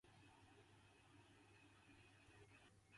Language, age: English, 19-29